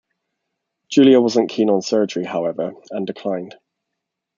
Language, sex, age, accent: English, male, 19-29, England English